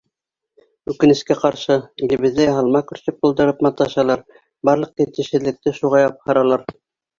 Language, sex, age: Bashkir, female, 60-69